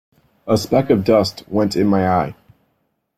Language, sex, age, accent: English, male, 19-29, United States English